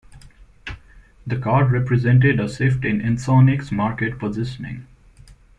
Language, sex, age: English, male, 19-29